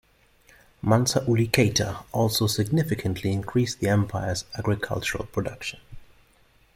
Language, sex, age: English, male, 30-39